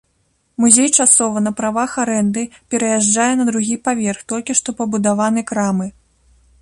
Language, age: Belarusian, 19-29